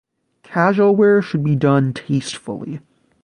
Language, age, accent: English, 19-29, United States English